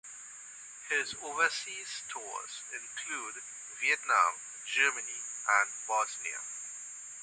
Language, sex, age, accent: English, male, 40-49, West Indies and Bermuda (Bahamas, Bermuda, Jamaica, Trinidad)